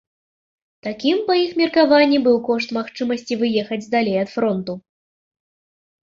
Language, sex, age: Belarusian, female, 19-29